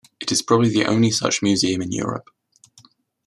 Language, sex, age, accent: English, male, 19-29, England English